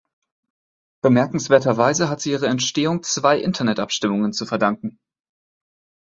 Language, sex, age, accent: German, male, 19-29, Deutschland Deutsch